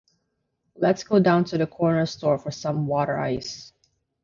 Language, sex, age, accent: English, female, 30-39, Canadian English; Filipino